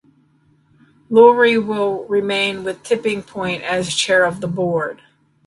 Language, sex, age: English, female, 60-69